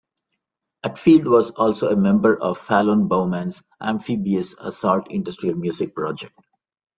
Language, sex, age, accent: English, male, 40-49, India and South Asia (India, Pakistan, Sri Lanka)